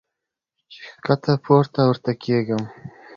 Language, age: Pashto, under 19